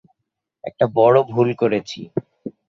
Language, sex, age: Bengali, male, 19-29